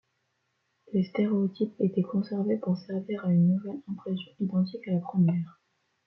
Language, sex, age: French, female, under 19